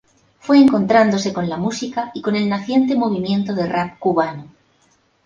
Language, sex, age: Spanish, female, 50-59